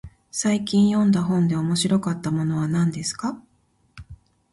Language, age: Japanese, 30-39